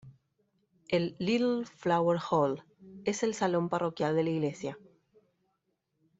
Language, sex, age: Spanish, female, 30-39